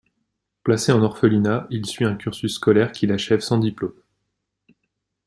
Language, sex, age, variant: French, female, 19-29, Français de métropole